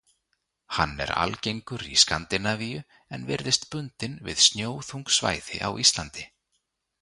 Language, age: Icelandic, 30-39